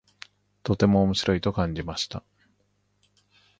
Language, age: Japanese, 50-59